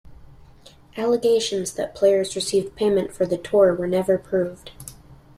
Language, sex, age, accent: English, male, under 19, United States English